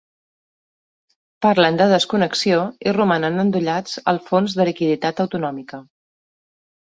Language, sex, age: Catalan, female, 40-49